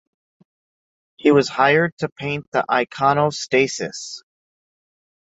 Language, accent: English, United States English